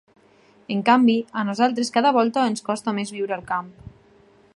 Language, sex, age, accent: Catalan, female, 19-29, valencià